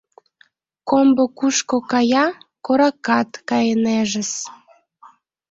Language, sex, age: Mari, female, 19-29